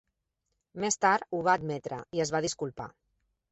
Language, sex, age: Catalan, female, 40-49